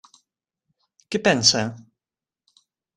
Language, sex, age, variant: Catalan, male, 19-29, Central